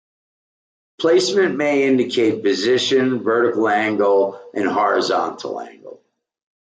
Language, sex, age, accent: English, male, 60-69, United States English